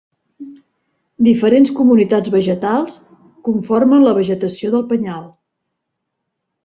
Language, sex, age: Catalan, female, 40-49